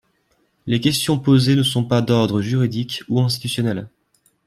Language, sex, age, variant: French, male, 19-29, Français de métropole